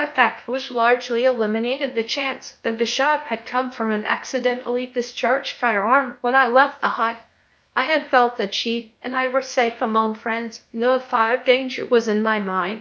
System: TTS, GlowTTS